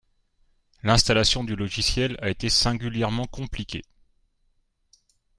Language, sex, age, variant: French, male, 40-49, Français de métropole